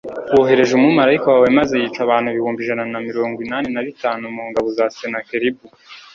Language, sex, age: Kinyarwanda, male, 19-29